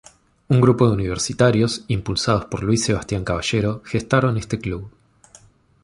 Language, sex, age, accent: Spanish, male, 30-39, Rioplatense: Argentina, Uruguay, este de Bolivia, Paraguay